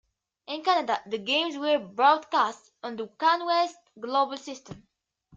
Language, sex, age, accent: English, female, 19-29, United States English